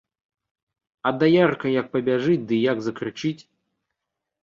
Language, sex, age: Belarusian, male, 30-39